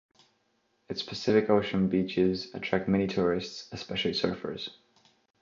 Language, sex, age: English, male, 19-29